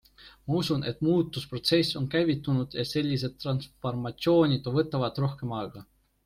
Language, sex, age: Estonian, male, 19-29